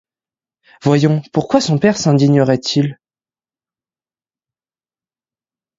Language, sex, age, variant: French, male, under 19, Français de métropole